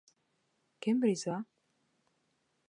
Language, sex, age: Bashkir, female, 19-29